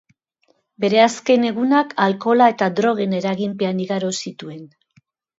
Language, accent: Basque, Mendebalekoa (Araba, Bizkaia, Gipuzkoako mendebaleko herri batzuk)